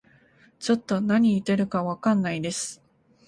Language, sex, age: Japanese, female, 19-29